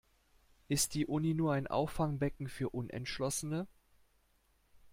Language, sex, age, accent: German, male, 40-49, Deutschland Deutsch